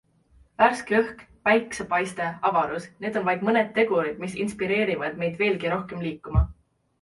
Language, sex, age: Estonian, female, 19-29